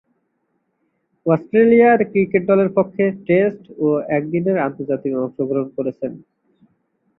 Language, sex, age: Bengali, male, 19-29